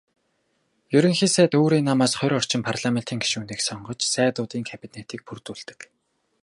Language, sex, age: Mongolian, male, 19-29